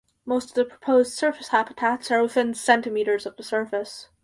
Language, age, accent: English, under 19, Canadian English